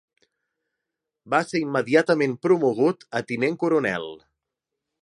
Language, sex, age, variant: Catalan, male, 30-39, Central